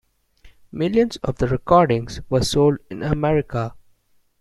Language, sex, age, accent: English, male, 19-29, India and South Asia (India, Pakistan, Sri Lanka)